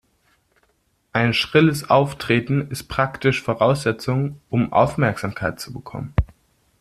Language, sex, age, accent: German, male, 19-29, Deutschland Deutsch